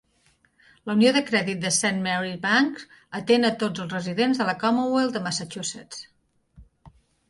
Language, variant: Catalan, Nord-Occidental